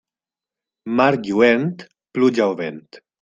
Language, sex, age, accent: Catalan, male, 19-29, valencià